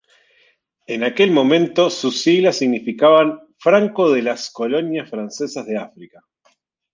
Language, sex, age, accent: Spanish, male, 30-39, Rioplatense: Argentina, Uruguay, este de Bolivia, Paraguay